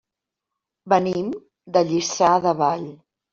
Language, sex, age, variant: Catalan, female, 50-59, Central